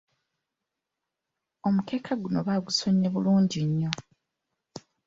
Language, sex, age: Ganda, female, 19-29